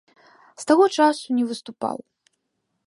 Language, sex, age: Belarusian, female, under 19